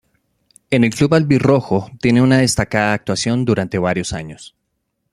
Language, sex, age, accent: Spanish, male, 30-39, Andino-Pacífico: Colombia, Perú, Ecuador, oeste de Bolivia y Venezuela andina